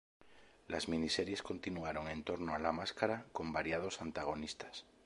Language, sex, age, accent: Spanish, male, 30-39, España: Sur peninsular (Andalucia, Extremadura, Murcia)